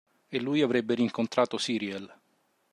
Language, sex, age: Italian, male, 40-49